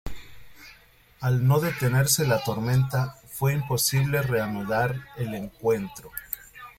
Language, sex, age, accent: Spanish, male, 40-49, México